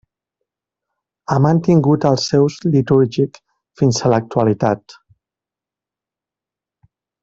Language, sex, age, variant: Catalan, male, 40-49, Central